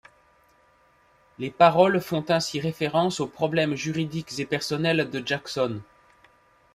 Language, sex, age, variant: French, male, 40-49, Français de métropole